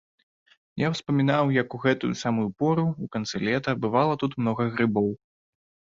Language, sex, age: Belarusian, male, 19-29